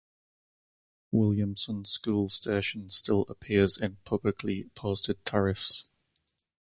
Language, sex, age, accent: English, male, 30-39, England English